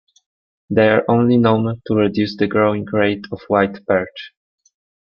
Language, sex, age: English, male, 19-29